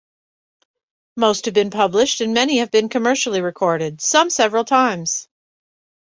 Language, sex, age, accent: English, female, 50-59, United States English